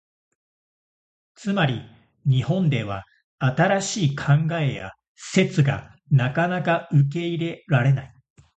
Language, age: Japanese, 40-49